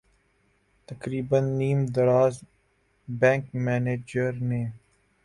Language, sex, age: Urdu, male, 19-29